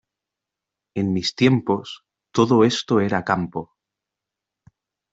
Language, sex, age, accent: Spanish, male, 30-39, España: Centro-Sur peninsular (Madrid, Toledo, Castilla-La Mancha)